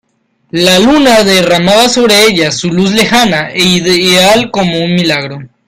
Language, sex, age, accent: Spanish, male, under 19, Andino-Pacífico: Colombia, Perú, Ecuador, oeste de Bolivia y Venezuela andina